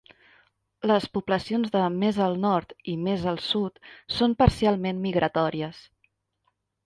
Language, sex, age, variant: Catalan, female, 30-39, Central